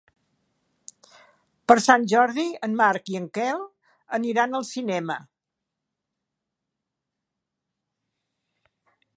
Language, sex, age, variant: Catalan, female, 70-79, Central